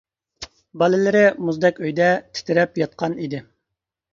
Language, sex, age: Uyghur, male, 30-39